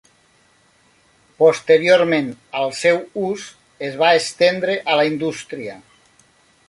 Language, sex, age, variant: Catalan, male, 40-49, Nord-Occidental